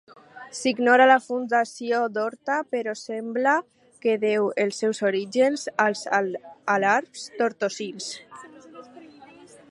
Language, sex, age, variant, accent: Catalan, female, under 19, Alacantí, valencià